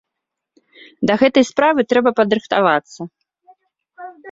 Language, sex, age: Belarusian, female, 30-39